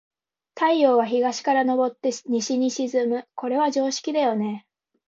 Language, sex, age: Japanese, female, 19-29